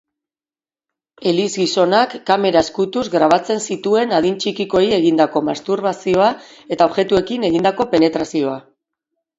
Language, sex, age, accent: Basque, female, 40-49, Mendebalekoa (Araba, Bizkaia, Gipuzkoako mendebaleko herri batzuk)